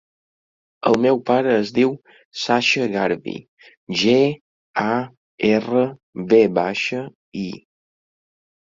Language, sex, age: Catalan, male, 50-59